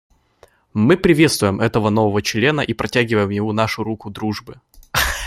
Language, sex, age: Russian, male, 19-29